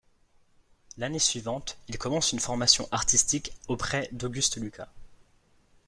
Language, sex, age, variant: French, male, 19-29, Français de métropole